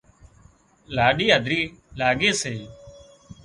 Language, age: Wadiyara Koli, 30-39